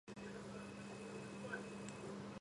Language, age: Georgian, 19-29